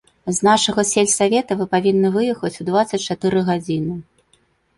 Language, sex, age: Belarusian, female, 30-39